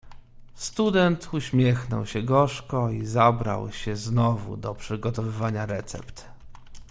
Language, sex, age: Polish, male, 30-39